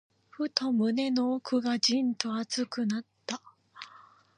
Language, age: Japanese, 19-29